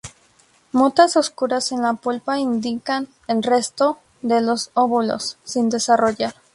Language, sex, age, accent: Spanish, female, 19-29, México